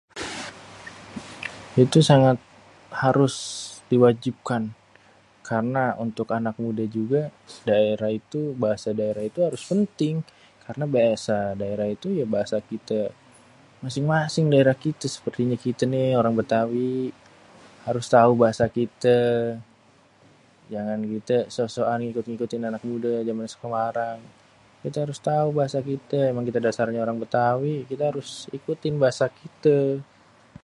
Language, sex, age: Betawi, male, 30-39